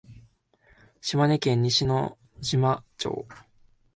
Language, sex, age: Japanese, male, 19-29